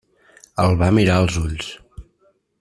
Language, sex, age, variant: Catalan, male, 30-39, Central